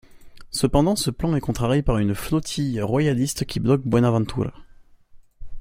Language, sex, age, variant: French, male, under 19, Français de métropole